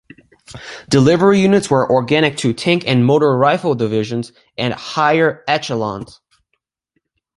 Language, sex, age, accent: English, male, under 19, United States English